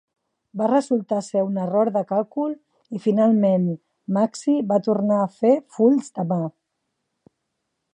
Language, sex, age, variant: Catalan, female, 40-49, Central